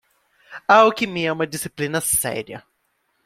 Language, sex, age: Portuguese, male, 19-29